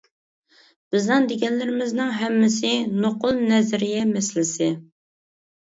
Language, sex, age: Uyghur, female, 19-29